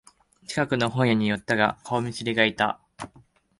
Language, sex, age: Japanese, male, under 19